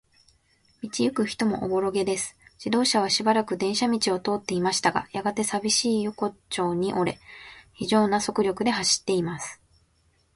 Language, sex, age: Japanese, female, 19-29